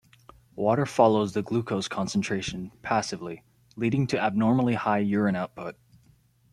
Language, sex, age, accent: English, male, 19-29, United States English